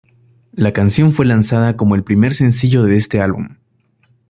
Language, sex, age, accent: Spanish, male, 19-29, América central